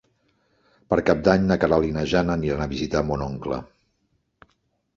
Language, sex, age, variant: Catalan, male, 40-49, Central